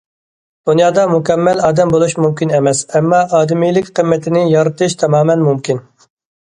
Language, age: Uyghur, 30-39